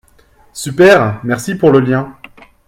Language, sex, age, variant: French, male, 19-29, Français de métropole